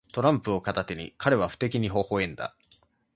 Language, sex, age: Japanese, male, 19-29